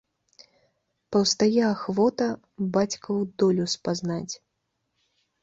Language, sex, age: Belarusian, female, 30-39